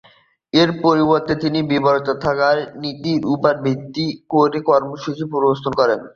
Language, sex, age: Bengali, male, 19-29